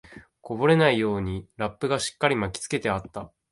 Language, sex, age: Japanese, male, 19-29